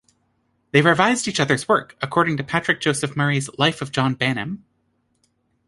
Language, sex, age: English, female, 30-39